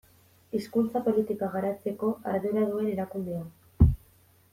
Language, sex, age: Basque, female, 19-29